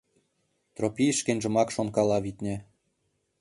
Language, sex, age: Mari, male, 19-29